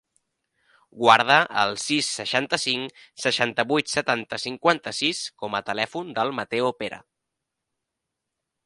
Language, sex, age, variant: Catalan, male, 19-29, Central